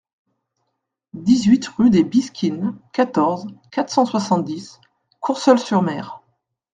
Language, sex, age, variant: French, female, 40-49, Français de métropole